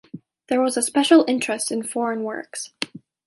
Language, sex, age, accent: English, female, 19-29, United States English